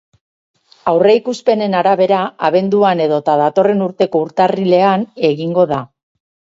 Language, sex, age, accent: Basque, female, 50-59, Erdialdekoa edo Nafarra (Gipuzkoa, Nafarroa)